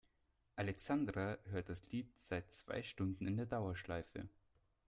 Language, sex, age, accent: German, male, 19-29, Deutschland Deutsch